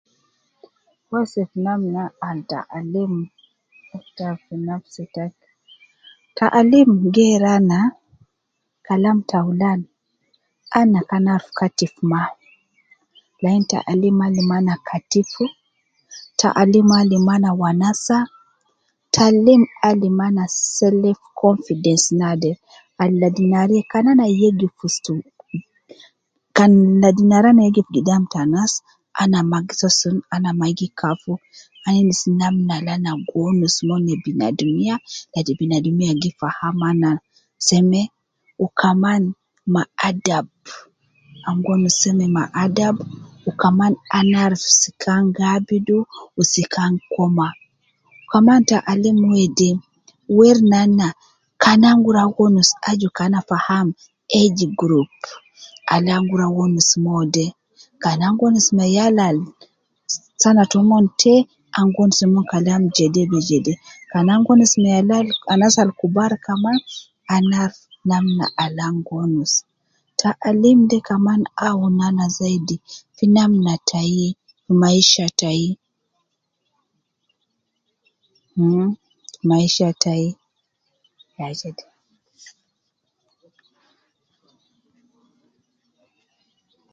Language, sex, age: Nubi, female, 30-39